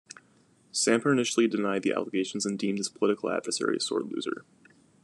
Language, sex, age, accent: English, male, 19-29, United States English